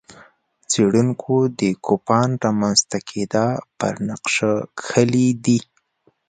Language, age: Pashto, 19-29